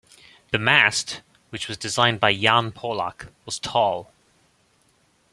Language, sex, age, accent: English, male, 30-39, Irish English